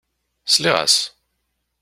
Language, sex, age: Kabyle, male, 40-49